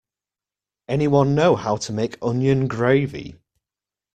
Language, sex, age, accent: English, male, 30-39, England English